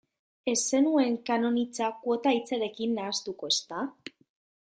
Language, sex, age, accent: Basque, female, 19-29, Mendebalekoa (Araba, Bizkaia, Gipuzkoako mendebaleko herri batzuk)